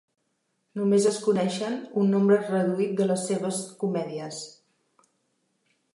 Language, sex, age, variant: Catalan, female, 60-69, Central